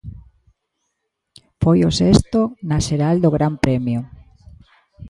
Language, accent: Galician, Normativo (estándar)